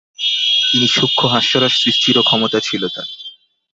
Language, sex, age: Bengali, male, 19-29